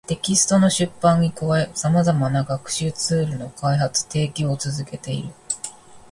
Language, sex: Japanese, female